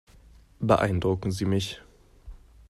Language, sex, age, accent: German, male, 19-29, Deutschland Deutsch